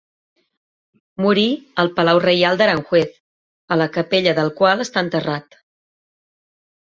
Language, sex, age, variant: Catalan, female, 40-49, Central